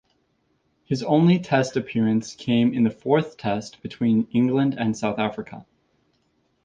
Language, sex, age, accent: English, male, 19-29, United States English